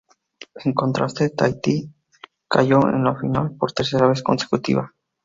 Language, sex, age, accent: Spanish, male, 19-29, México